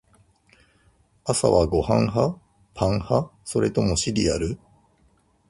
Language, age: Japanese, 50-59